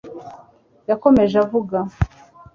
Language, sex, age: Kinyarwanda, female, 40-49